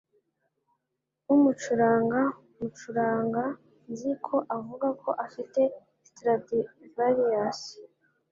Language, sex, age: Kinyarwanda, female, 19-29